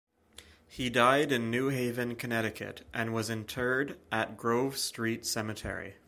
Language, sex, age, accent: English, male, 19-29, Canadian English